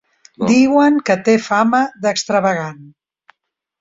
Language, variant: Catalan, Central